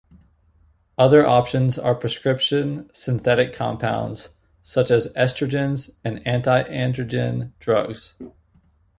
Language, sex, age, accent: English, male, 19-29, United States English